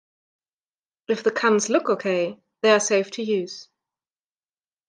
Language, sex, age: English, female, 19-29